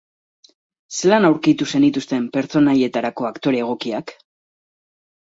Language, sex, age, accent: Basque, female, 30-39, Mendebalekoa (Araba, Bizkaia, Gipuzkoako mendebaleko herri batzuk)